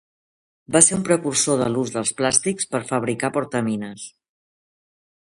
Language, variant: Catalan, Central